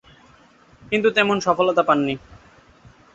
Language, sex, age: Bengali, male, 19-29